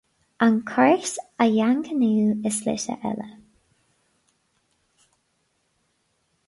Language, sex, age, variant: Irish, female, 19-29, Gaeilge na Mumhan